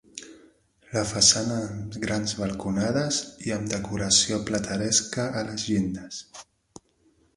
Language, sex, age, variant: Catalan, male, 30-39, Central